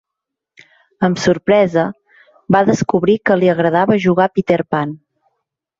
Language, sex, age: Catalan, female, 40-49